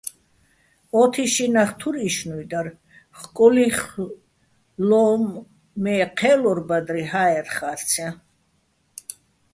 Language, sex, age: Bats, female, 60-69